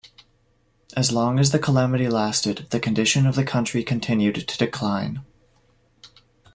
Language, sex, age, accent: English, male, 19-29, Canadian English